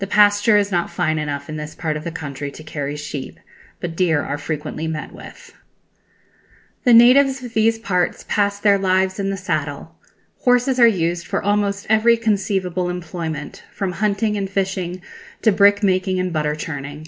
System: none